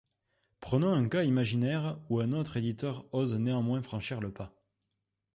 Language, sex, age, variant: French, male, 19-29, Français de métropole